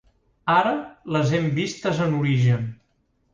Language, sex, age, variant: Catalan, male, 40-49, Central